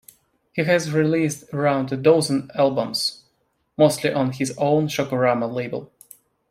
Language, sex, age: English, male, 30-39